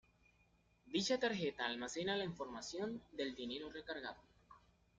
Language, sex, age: Spanish, male, 19-29